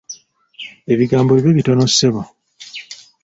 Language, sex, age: Ganda, male, 40-49